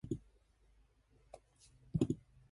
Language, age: English, under 19